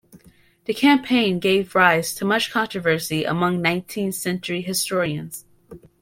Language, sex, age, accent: English, female, under 19, United States English